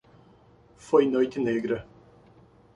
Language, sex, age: Portuguese, male, 40-49